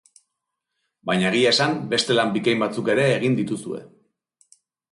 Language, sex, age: Basque, male, 40-49